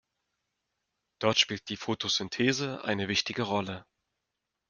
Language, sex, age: German, male, 40-49